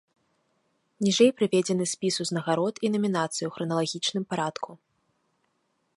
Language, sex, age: Belarusian, female, 19-29